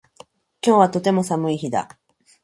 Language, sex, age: Japanese, female, 40-49